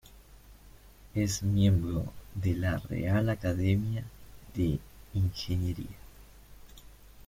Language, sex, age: Spanish, male, 19-29